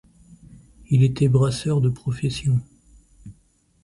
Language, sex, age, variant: French, male, 40-49, Français de métropole